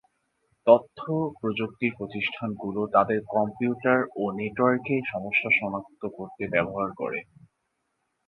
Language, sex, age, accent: Bengali, male, 19-29, Native; Bangladeshi